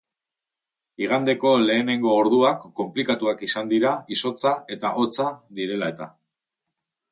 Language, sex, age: Basque, male, 40-49